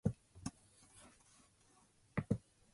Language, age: English, 19-29